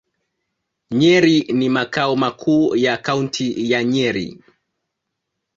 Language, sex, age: Swahili, male, 19-29